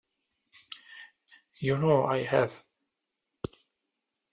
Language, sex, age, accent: English, male, 40-49, United States English